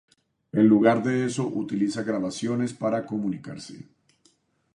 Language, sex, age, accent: Spanish, male, 50-59, Andino-Pacífico: Colombia, Perú, Ecuador, oeste de Bolivia y Venezuela andina